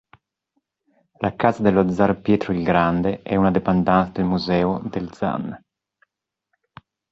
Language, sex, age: Italian, male, 40-49